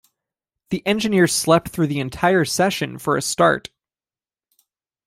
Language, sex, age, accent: English, male, 19-29, United States English